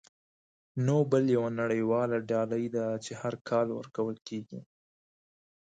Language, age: Pashto, 19-29